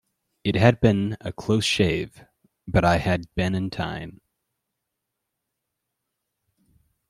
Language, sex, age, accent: English, male, 19-29, United States English